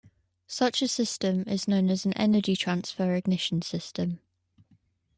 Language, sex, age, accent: English, female, 19-29, England English